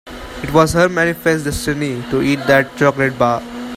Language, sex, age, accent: English, male, 19-29, India and South Asia (India, Pakistan, Sri Lanka)